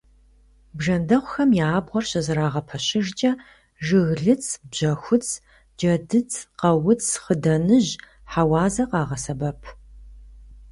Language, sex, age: Kabardian, female, 19-29